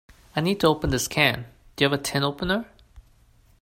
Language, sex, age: English, male, 19-29